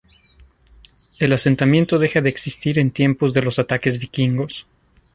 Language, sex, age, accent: Spanish, male, 30-39, México